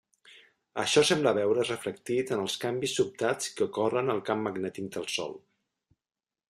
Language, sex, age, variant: Catalan, male, 40-49, Central